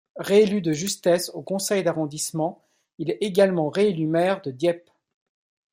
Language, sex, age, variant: French, male, 50-59, Français de métropole